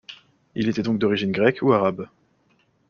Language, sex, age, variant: French, male, 19-29, Français de métropole